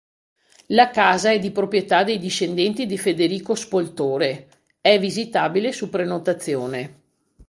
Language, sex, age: Italian, female, 60-69